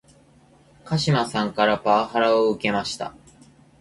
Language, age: Japanese, 30-39